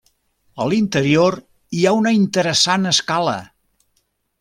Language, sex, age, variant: Catalan, male, 70-79, Central